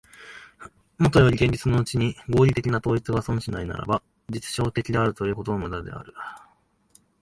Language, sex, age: Japanese, male, 19-29